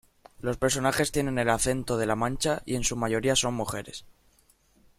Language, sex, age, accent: Spanish, male, under 19, España: Sur peninsular (Andalucia, Extremadura, Murcia)